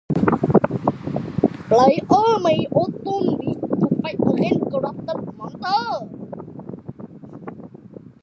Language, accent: English, Filipino